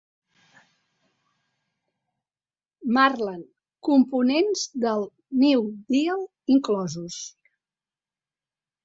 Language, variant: Catalan, Central